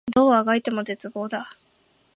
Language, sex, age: Japanese, female, 19-29